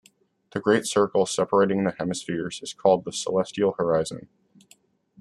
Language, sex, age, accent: English, male, under 19, United States English